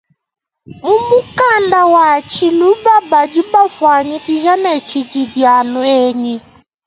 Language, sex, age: Luba-Lulua, female, 19-29